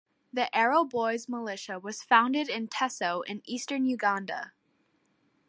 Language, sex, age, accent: English, female, under 19, United States English